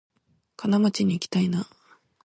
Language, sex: Japanese, female